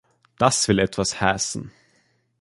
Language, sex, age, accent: German, male, under 19, Österreichisches Deutsch